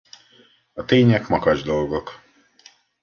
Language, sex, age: Hungarian, male, 50-59